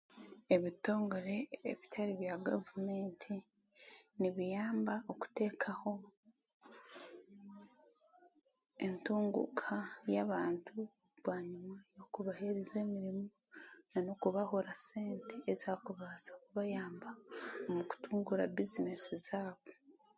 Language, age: Chiga, 19-29